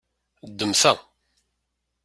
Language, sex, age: Kabyle, male, 40-49